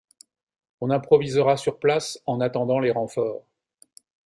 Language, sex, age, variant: French, male, 50-59, Français de métropole